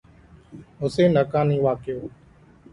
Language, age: Sindhi, under 19